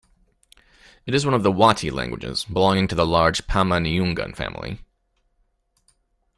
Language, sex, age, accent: English, male, 40-49, United States English